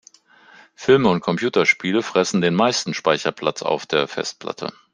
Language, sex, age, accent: German, male, 50-59, Deutschland Deutsch